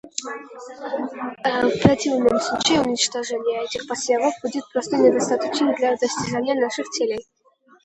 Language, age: Russian, under 19